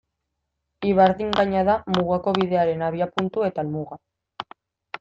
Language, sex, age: Basque, female, 19-29